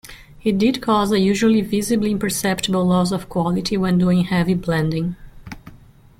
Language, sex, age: English, female, 40-49